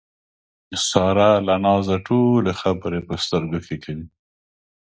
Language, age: Pashto, 60-69